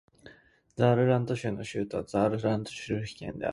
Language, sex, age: Japanese, male, 19-29